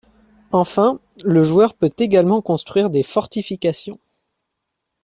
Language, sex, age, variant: French, male, under 19, Français de métropole